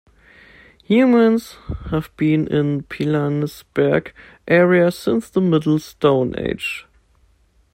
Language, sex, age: English, male, 19-29